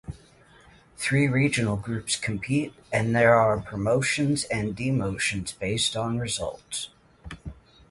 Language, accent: English, United States English